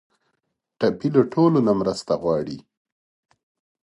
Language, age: Pashto, 40-49